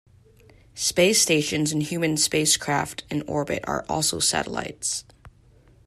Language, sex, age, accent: English, female, 30-39, United States English